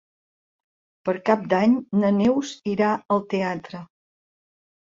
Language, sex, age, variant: Catalan, female, 50-59, Central